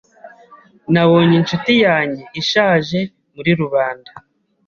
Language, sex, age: Kinyarwanda, male, 30-39